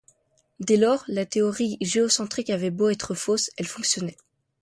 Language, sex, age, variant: French, male, under 19, Français de métropole